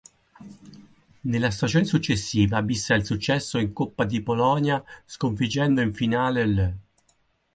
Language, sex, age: Italian, male, 50-59